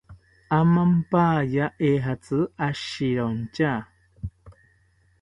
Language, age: South Ucayali Ashéninka, 30-39